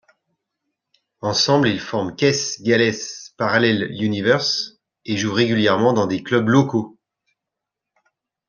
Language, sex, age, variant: French, male, 40-49, Français de métropole